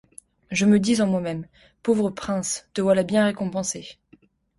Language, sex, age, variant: French, female, 19-29, Français de métropole